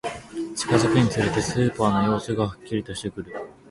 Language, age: Japanese, 19-29